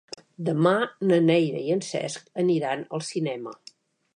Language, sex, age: Catalan, female, 60-69